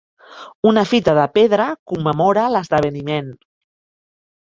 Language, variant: Catalan, Central